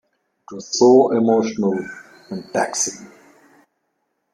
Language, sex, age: English, male, 60-69